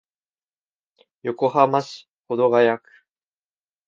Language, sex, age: Japanese, male, under 19